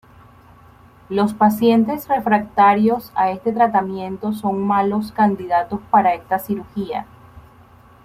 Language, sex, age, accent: Spanish, female, 19-29, Caribe: Cuba, Venezuela, Puerto Rico, República Dominicana, Panamá, Colombia caribeña, México caribeño, Costa del golfo de México